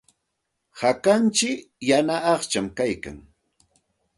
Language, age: Santa Ana de Tusi Pasco Quechua, 40-49